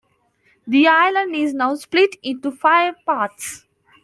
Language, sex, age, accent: English, female, 19-29, India and South Asia (India, Pakistan, Sri Lanka)